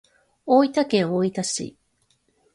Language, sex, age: Japanese, female, 30-39